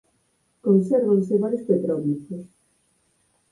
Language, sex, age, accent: Galician, female, 30-39, Normativo (estándar)